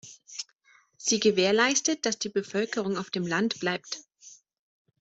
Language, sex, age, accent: German, female, 30-39, Deutschland Deutsch